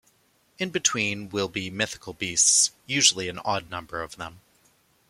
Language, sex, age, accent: English, male, 30-39, Canadian English